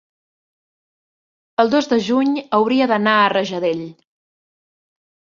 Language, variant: Catalan, Central